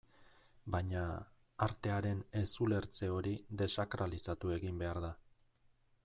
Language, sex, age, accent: Basque, male, 40-49, Erdialdekoa edo Nafarra (Gipuzkoa, Nafarroa)